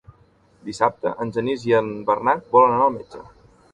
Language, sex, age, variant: Catalan, male, 19-29, Central